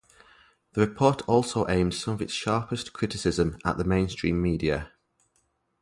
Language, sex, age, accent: English, male, 30-39, England English